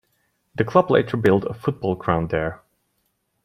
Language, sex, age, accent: English, male, 30-39, United States English